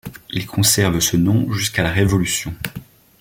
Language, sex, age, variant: French, male, 19-29, Français de métropole